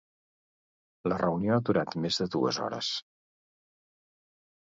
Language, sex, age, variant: Catalan, male, 60-69, Central